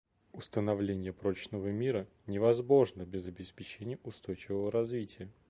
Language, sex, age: Russian, male, 30-39